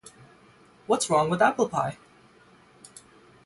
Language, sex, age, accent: English, male, 19-29, United States English; England English; India and South Asia (India, Pakistan, Sri Lanka)